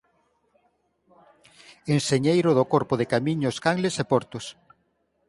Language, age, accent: Galician, 50-59, Normativo (estándar)